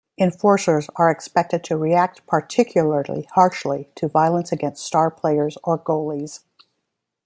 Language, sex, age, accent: English, female, 50-59, United States English